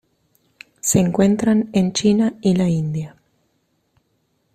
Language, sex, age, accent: Spanish, female, 40-49, Rioplatense: Argentina, Uruguay, este de Bolivia, Paraguay